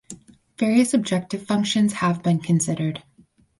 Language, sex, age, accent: English, female, 19-29, United States English